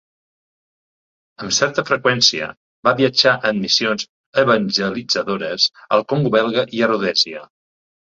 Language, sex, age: Catalan, male, 50-59